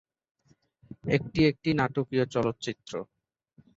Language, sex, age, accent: Bengali, male, 19-29, Native; শুদ্ধ